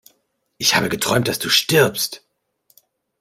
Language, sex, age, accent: German, male, 30-39, Deutschland Deutsch